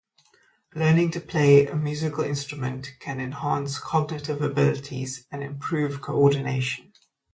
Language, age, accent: English, 30-39, Southern African (South Africa, Zimbabwe, Namibia)